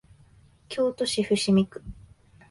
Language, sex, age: Japanese, female, 19-29